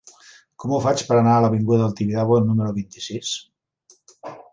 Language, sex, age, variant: Catalan, male, 60-69, Central